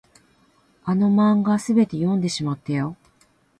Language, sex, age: Japanese, female, 50-59